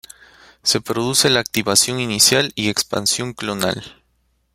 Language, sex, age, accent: Spanish, male, 19-29, Andino-Pacífico: Colombia, Perú, Ecuador, oeste de Bolivia y Venezuela andina